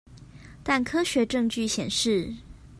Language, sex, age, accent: Chinese, female, 19-29, 出生地：臺北市